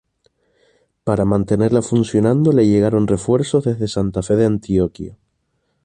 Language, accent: Spanish, España: Islas Canarias